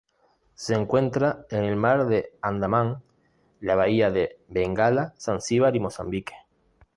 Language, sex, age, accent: Spanish, male, 30-39, España: Islas Canarias